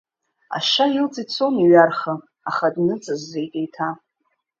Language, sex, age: Abkhazian, female, 30-39